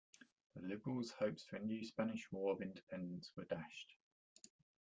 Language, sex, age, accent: English, male, 30-39, England English